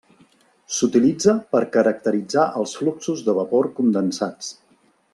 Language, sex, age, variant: Catalan, male, 50-59, Central